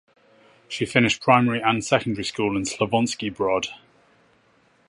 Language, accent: English, England English